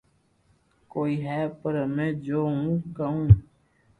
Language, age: Loarki, under 19